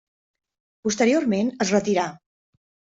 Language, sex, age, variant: Catalan, female, 50-59, Central